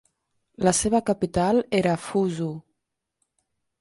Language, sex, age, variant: Catalan, female, 30-39, Central